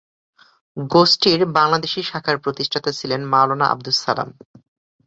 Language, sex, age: Bengali, male, 19-29